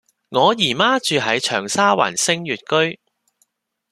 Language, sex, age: Cantonese, male, 30-39